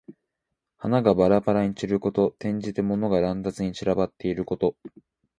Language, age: Japanese, 19-29